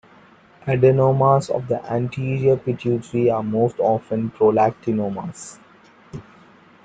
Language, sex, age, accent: English, male, 19-29, India and South Asia (India, Pakistan, Sri Lanka)